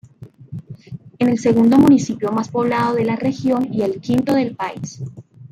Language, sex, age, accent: Spanish, female, 30-39, Caribe: Cuba, Venezuela, Puerto Rico, República Dominicana, Panamá, Colombia caribeña, México caribeño, Costa del golfo de México